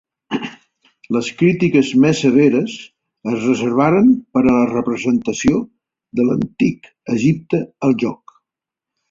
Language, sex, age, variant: Catalan, male, 60-69, Central